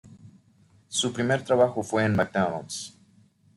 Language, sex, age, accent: Spanish, male, 19-29, México